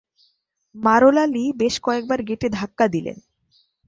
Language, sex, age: Bengali, female, 19-29